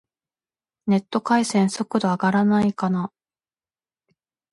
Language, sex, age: Japanese, female, 19-29